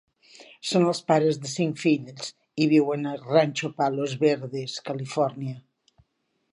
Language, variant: Catalan, Central